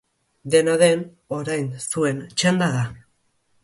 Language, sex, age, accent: Basque, male, under 19, Erdialdekoa edo Nafarra (Gipuzkoa, Nafarroa)